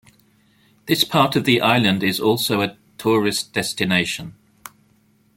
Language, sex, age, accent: English, male, 50-59, England English